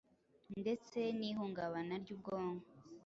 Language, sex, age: Kinyarwanda, female, 19-29